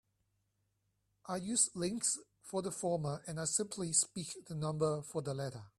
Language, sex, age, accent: English, male, 30-39, Hong Kong English